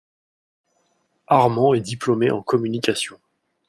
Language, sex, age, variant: French, male, 40-49, Français de métropole